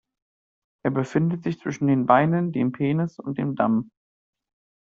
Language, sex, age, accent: German, male, 30-39, Deutschland Deutsch